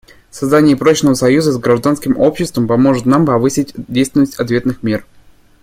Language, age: Russian, 19-29